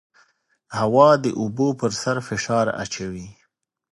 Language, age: Pashto, 30-39